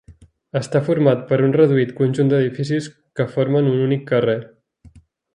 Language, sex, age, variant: Catalan, male, 30-39, Central